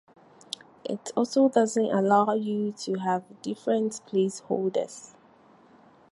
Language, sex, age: English, female, 19-29